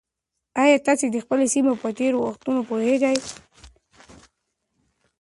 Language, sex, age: Pashto, male, 19-29